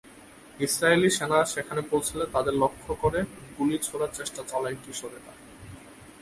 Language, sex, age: Bengali, male, 19-29